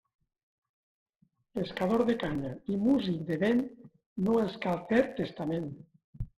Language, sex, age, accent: Catalan, male, 50-59, valencià